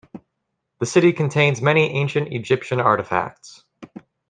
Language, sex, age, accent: English, female, 19-29, United States English